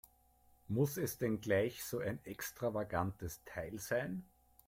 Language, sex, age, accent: German, male, 30-39, Österreichisches Deutsch